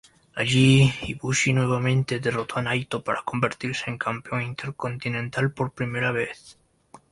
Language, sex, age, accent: Spanish, male, 19-29, Andino-Pacífico: Colombia, Perú, Ecuador, oeste de Bolivia y Venezuela andina